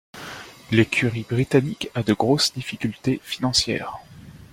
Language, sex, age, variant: French, male, 19-29, Français de métropole